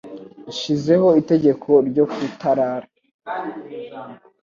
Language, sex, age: Kinyarwanda, male, under 19